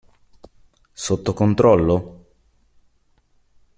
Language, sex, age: Italian, male, 40-49